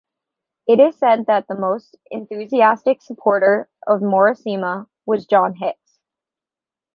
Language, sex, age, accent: English, female, 19-29, United States English